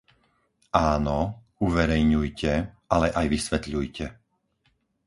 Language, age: Slovak, 50-59